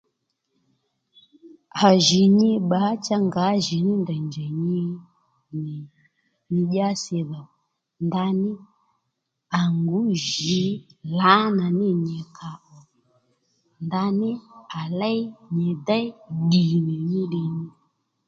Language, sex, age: Lendu, female, 30-39